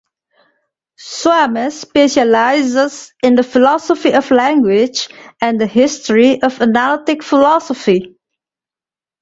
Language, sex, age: English, female, 40-49